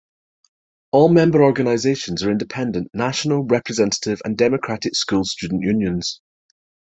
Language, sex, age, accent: English, male, 40-49, Scottish English